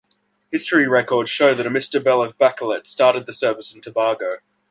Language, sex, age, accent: English, male, 19-29, Australian English